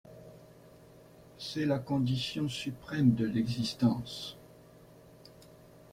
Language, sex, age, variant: French, male, 60-69, Français de métropole